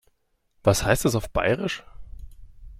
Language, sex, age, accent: German, male, 30-39, Deutschland Deutsch